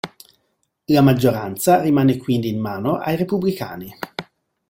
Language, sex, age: Italian, male, 50-59